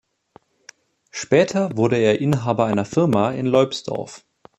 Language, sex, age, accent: German, male, 19-29, Deutschland Deutsch